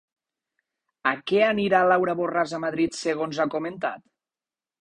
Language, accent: Catalan, valencià